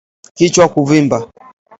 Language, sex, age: Swahili, male, 19-29